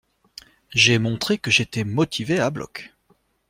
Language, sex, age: French, male, 40-49